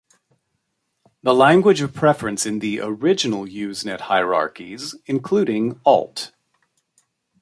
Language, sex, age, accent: English, male, 50-59, United States English